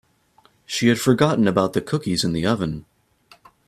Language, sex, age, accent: English, male, 19-29, United States English